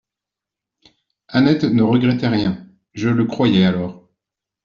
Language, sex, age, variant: French, male, 40-49, Français de métropole